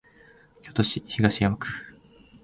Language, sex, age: Japanese, male, 19-29